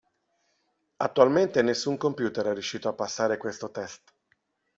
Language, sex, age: Italian, male, 40-49